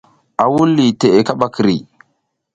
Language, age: South Giziga, 30-39